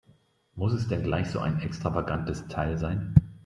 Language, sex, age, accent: German, male, 30-39, Deutschland Deutsch